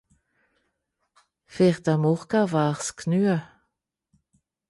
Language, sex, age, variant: Swiss German, female, 50-59, Südniederàlemmànisch (Kolmer, Gawìller, Mìlhüüsa, Àltkìrich, usw.)